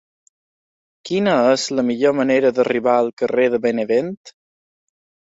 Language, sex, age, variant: Catalan, male, under 19, Balear